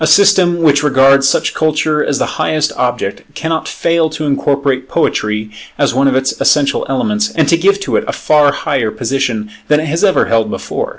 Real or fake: real